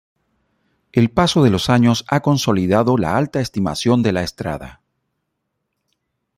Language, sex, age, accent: Spanish, male, 50-59, América central